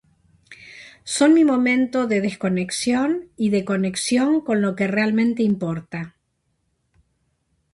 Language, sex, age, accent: Spanish, female, 60-69, Rioplatense: Argentina, Uruguay, este de Bolivia, Paraguay